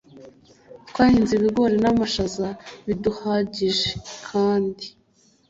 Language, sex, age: Kinyarwanda, female, 19-29